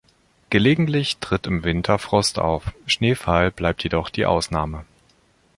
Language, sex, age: German, male, 30-39